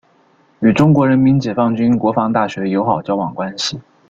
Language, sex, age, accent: Chinese, male, 19-29, 出生地：江西省